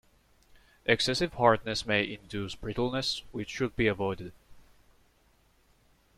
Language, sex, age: English, male, 19-29